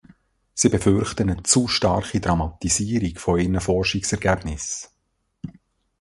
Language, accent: German, Schweizerdeutsch